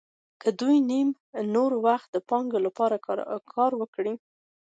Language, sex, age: Pashto, female, 19-29